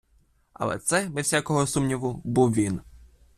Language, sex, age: Ukrainian, male, under 19